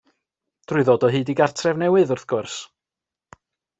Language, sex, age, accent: Welsh, male, 30-39, Y Deyrnas Unedig Cymraeg